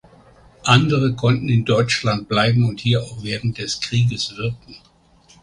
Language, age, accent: German, 70-79, Deutschland Deutsch